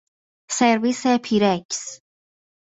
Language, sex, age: Persian, female, 19-29